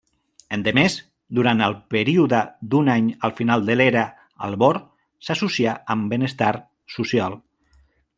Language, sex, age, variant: Catalan, male, 40-49, Central